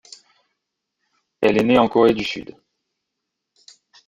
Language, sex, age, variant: French, male, 30-39, Français de métropole